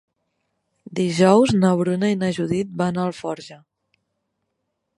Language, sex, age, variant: Catalan, female, 19-29, Central